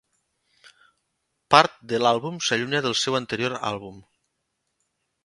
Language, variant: Catalan, Nord-Occidental